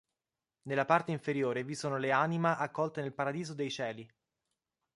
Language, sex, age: Italian, male, 19-29